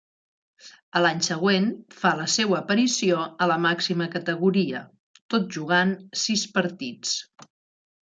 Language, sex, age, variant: Catalan, female, 50-59, Central